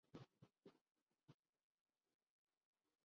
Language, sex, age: Urdu, female, 19-29